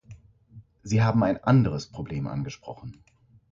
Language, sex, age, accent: German, male, 40-49, Deutschland Deutsch; Hochdeutsch